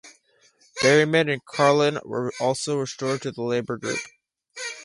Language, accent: English, Canadian English